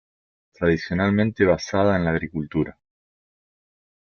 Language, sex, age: Spanish, male, 30-39